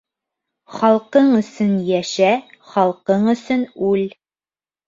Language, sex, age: Bashkir, female, 19-29